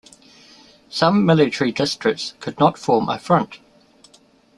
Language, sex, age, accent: English, male, 30-39, New Zealand English